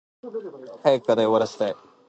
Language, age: Japanese, 19-29